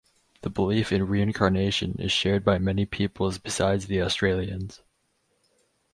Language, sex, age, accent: English, male, 19-29, United States English